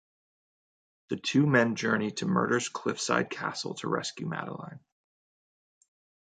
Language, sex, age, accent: English, male, 19-29, Canadian English